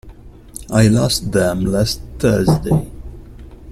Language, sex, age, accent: English, male, 50-59, United States English